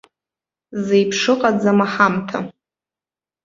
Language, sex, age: Abkhazian, female, 19-29